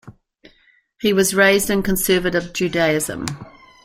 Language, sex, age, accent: English, female, 60-69, New Zealand English